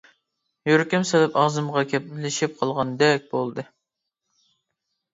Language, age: Uyghur, 19-29